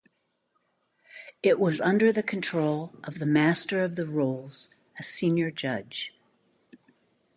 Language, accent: English, United States English